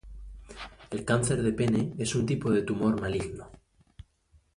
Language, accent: Spanish, España: Norte peninsular (Asturias, Castilla y León, Cantabria, País Vasco, Navarra, Aragón, La Rioja, Guadalajara, Cuenca)